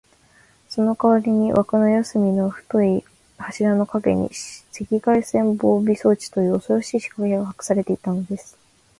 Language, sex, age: Japanese, female, 19-29